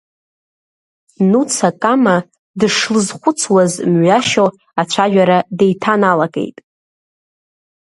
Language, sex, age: Abkhazian, female, under 19